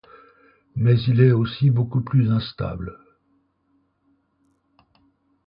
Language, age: French, 70-79